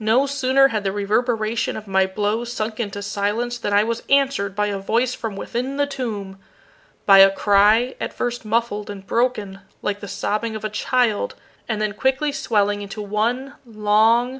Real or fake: real